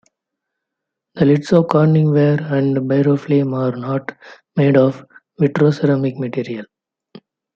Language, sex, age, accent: English, male, 30-39, India and South Asia (India, Pakistan, Sri Lanka)